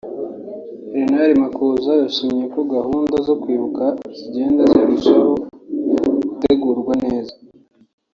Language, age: Kinyarwanda, 19-29